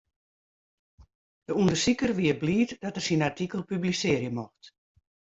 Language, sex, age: Western Frisian, female, 60-69